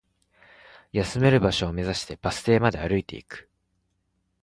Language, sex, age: Japanese, male, 40-49